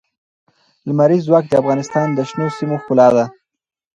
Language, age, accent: Pashto, 30-39, پکتیا ولایت، احمدزی